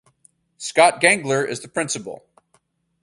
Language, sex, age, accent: English, male, 30-39, United States English